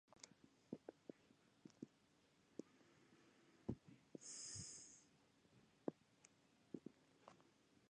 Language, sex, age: Japanese, male, 19-29